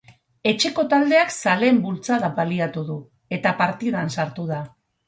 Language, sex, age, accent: Basque, female, 40-49, Mendebalekoa (Araba, Bizkaia, Gipuzkoako mendebaleko herri batzuk)